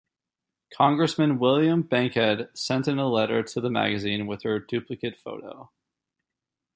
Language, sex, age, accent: English, male, 19-29, United States English